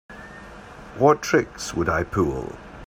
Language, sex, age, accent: English, male, 60-69, Scottish English